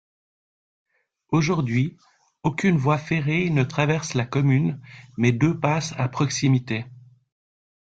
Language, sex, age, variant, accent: French, male, 40-49, Français d'Europe, Français de Suisse